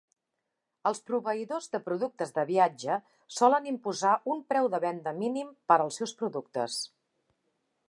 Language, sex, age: Catalan, female, 50-59